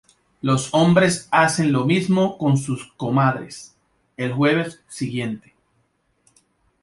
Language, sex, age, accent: Spanish, male, 40-49, Caribe: Cuba, Venezuela, Puerto Rico, República Dominicana, Panamá, Colombia caribeña, México caribeño, Costa del golfo de México